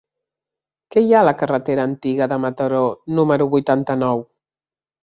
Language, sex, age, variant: Catalan, female, 50-59, Central